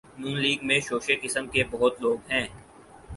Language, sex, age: Urdu, male, 19-29